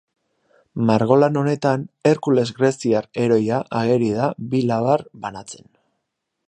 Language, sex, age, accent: Basque, male, 40-49, Mendebalekoa (Araba, Bizkaia, Gipuzkoako mendebaleko herri batzuk)